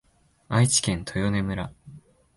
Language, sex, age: Japanese, male, 19-29